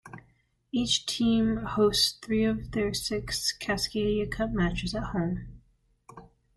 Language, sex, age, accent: English, female, 19-29, United States English